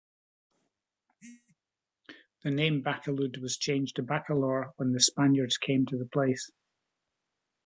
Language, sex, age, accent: English, male, 60-69, Scottish English